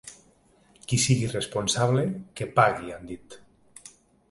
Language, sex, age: Catalan, male, 40-49